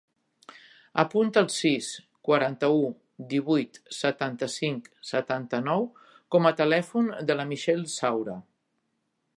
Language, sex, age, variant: Catalan, female, 50-59, Central